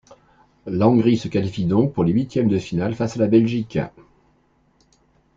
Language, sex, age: French, male, 60-69